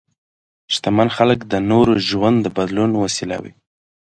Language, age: Pashto, 19-29